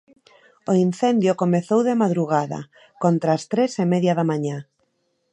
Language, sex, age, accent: Galician, female, 30-39, Normativo (estándar)